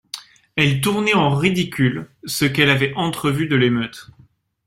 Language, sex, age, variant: French, male, 30-39, Français de métropole